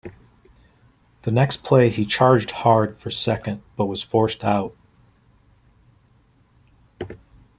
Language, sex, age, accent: English, male, 30-39, United States English